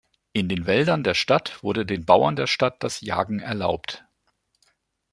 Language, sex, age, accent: German, male, 50-59, Deutschland Deutsch